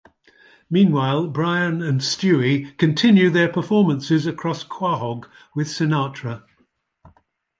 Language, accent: English, England English